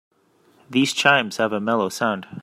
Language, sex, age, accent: English, male, 30-39, United States English